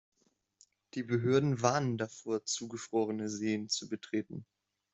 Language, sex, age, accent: German, male, 19-29, Deutschland Deutsch